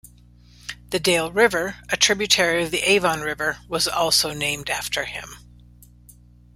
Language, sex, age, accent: English, female, 60-69, United States English